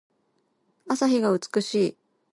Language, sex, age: Japanese, female, 40-49